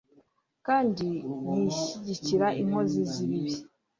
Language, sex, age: Kinyarwanda, female, 30-39